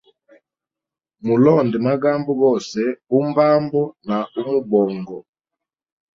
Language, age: Hemba, 40-49